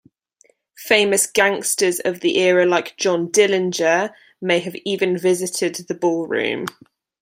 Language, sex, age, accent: English, female, 19-29, England English